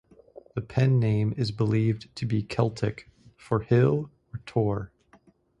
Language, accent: English, United States English